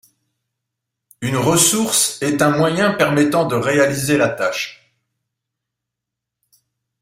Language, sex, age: French, male, 50-59